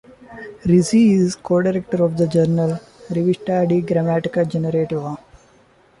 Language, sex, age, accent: English, male, 19-29, India and South Asia (India, Pakistan, Sri Lanka)